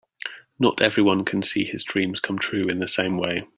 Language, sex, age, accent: English, male, 19-29, England English